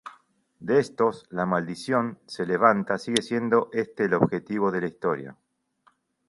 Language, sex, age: Spanish, male, 40-49